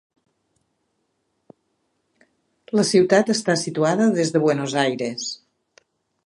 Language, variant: Catalan, Central